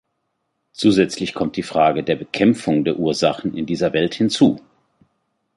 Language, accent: German, Deutschland Deutsch